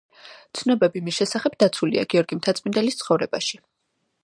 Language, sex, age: Georgian, female, 19-29